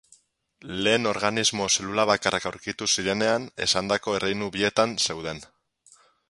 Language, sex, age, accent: Basque, male, 19-29, Mendebalekoa (Araba, Bizkaia, Gipuzkoako mendebaleko herri batzuk)